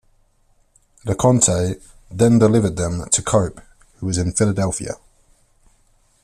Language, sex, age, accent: English, male, 19-29, England English